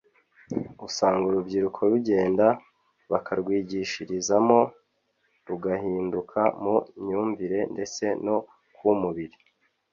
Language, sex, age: Kinyarwanda, male, 30-39